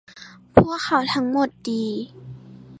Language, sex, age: Thai, female, under 19